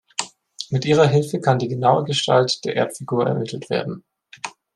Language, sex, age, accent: German, male, 19-29, Deutschland Deutsch